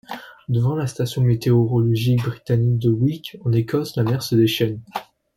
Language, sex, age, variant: French, male, 19-29, Français de métropole